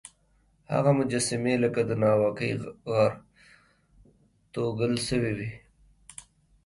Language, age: Pashto, 19-29